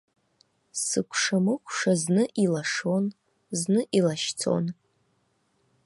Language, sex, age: Abkhazian, female, under 19